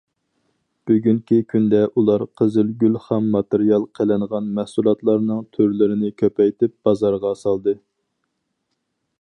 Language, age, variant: Uyghur, 30-39, ئۇيغۇر تىلى